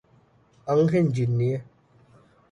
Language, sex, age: Divehi, male, under 19